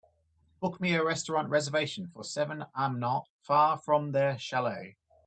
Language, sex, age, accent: English, male, 30-39, Australian English